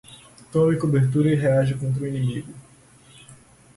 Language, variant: Portuguese, Portuguese (Brasil)